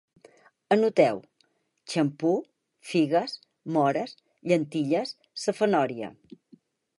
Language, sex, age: Catalan, female, 60-69